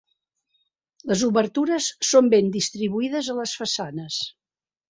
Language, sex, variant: Catalan, female, Central